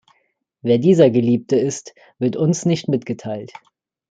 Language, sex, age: German, male, 19-29